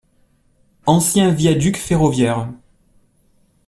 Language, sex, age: French, male, 40-49